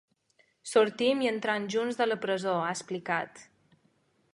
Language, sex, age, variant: Catalan, female, 19-29, Balear